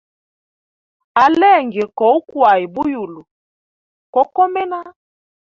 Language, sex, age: Hemba, female, 19-29